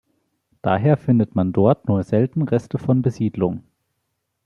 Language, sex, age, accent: German, male, 19-29, Deutschland Deutsch